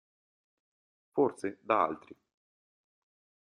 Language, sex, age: Italian, male, 19-29